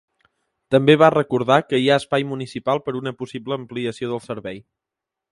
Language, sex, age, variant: Catalan, male, 19-29, Central